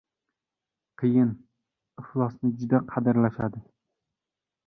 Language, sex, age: Uzbek, male, 19-29